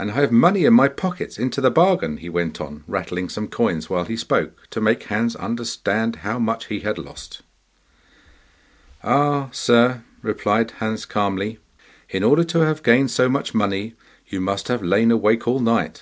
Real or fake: real